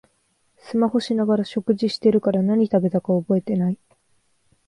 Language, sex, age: Japanese, female, 19-29